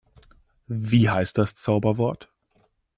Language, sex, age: German, male, 19-29